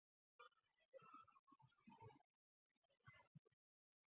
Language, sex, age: English, female, 30-39